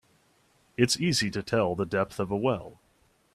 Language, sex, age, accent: English, male, 30-39, United States English